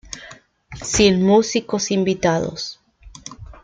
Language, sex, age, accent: Spanish, female, 30-39, Rioplatense: Argentina, Uruguay, este de Bolivia, Paraguay